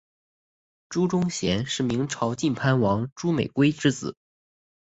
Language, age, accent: Chinese, 19-29, 出生地：山东省; 普通话